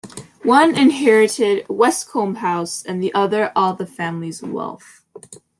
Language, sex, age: English, female, under 19